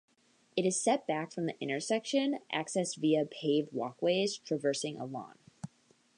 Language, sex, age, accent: English, female, under 19, United States English